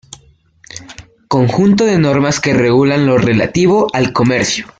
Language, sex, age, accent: Spanish, male, under 19, Andino-Pacífico: Colombia, Perú, Ecuador, oeste de Bolivia y Venezuela andina